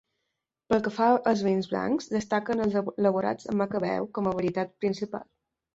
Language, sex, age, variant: Catalan, female, 19-29, Balear